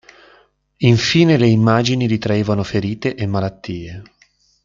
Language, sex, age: Italian, male, 19-29